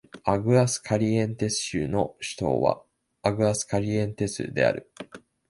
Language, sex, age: Japanese, male, 19-29